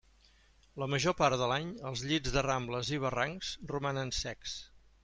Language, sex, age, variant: Catalan, male, 50-59, Central